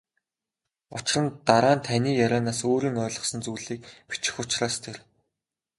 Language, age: Mongolian, 19-29